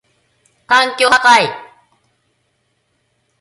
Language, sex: Japanese, female